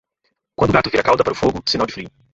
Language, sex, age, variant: Portuguese, male, 19-29, Portuguese (Brasil)